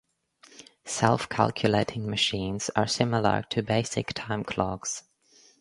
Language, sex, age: English, female, under 19